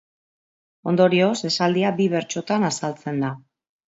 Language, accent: Basque, Mendebalekoa (Araba, Bizkaia, Gipuzkoako mendebaleko herri batzuk)